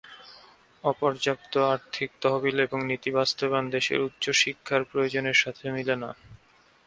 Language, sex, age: Bengali, male, 19-29